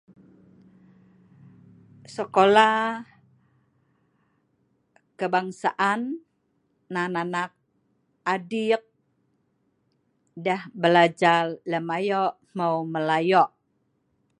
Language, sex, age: Sa'ban, female, 50-59